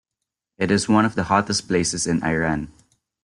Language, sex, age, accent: English, male, 19-29, Filipino